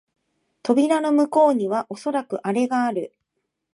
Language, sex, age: Japanese, female, 19-29